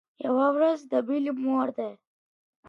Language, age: Pashto, under 19